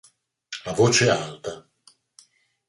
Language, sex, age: Italian, male, 60-69